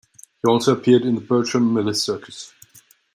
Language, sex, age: English, male, 19-29